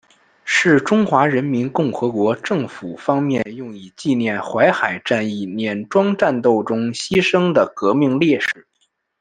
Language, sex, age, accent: Chinese, male, 19-29, 出生地：北京市